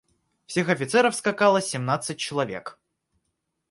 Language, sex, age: Russian, male, under 19